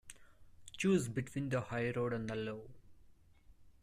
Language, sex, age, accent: English, male, 19-29, India and South Asia (India, Pakistan, Sri Lanka)